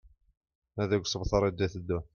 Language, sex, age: Kabyle, male, 50-59